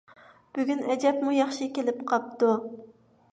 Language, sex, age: Uyghur, female, 19-29